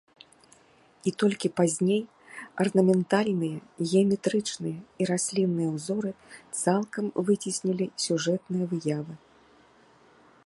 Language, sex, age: Belarusian, female, 60-69